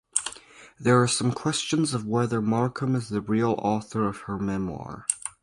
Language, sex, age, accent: English, male, under 19, Canadian English